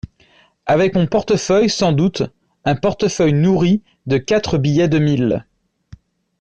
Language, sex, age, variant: French, male, 30-39, Français de métropole